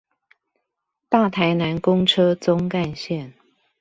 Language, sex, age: Chinese, female, 50-59